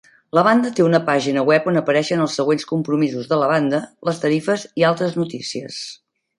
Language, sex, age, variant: Catalan, female, 50-59, Central